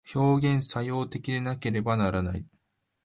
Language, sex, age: Japanese, male, 19-29